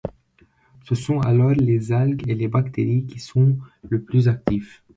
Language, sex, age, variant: French, male, 19-29, Français de métropole